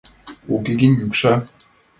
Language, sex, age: Mari, male, under 19